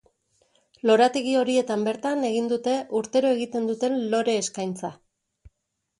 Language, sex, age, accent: Basque, female, 40-49, Mendebalekoa (Araba, Bizkaia, Gipuzkoako mendebaleko herri batzuk)